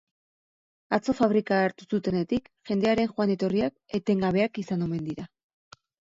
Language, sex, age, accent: Basque, female, 40-49, Erdialdekoa edo Nafarra (Gipuzkoa, Nafarroa)